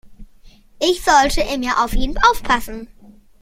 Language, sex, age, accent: German, male, 19-29, Deutschland Deutsch